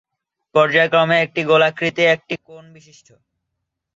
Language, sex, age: Bengali, male, 19-29